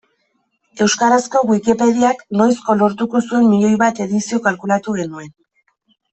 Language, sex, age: Basque, female, 30-39